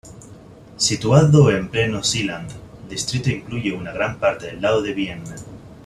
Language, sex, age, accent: Spanish, male, 19-29, España: Islas Canarias